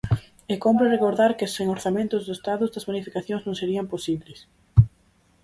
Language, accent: Galician, Normativo (estándar)